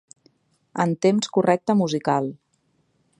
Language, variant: Catalan, Central